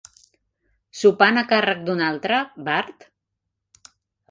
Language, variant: Catalan, Central